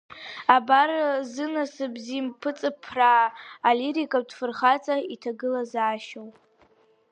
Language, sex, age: Abkhazian, female, under 19